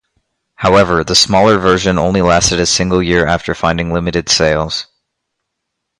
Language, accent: English, United States English